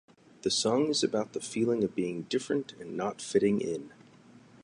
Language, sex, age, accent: English, male, 30-39, United States English